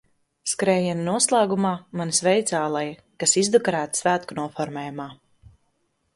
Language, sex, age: Latvian, female, 19-29